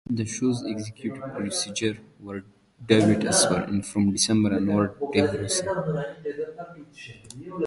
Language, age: English, 19-29